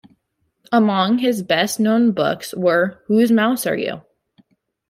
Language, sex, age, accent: English, female, under 19, United States English